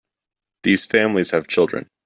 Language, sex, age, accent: English, male, under 19, United States English